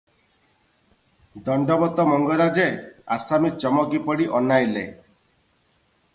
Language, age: Odia, 30-39